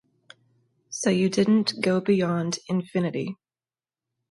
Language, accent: English, United States English